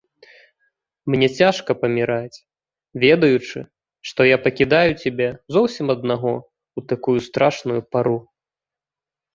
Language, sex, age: Belarusian, male, 30-39